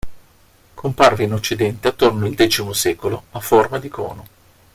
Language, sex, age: Italian, male, 40-49